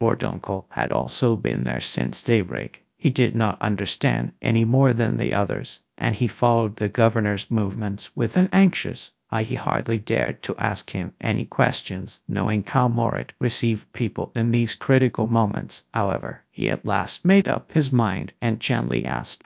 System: TTS, GradTTS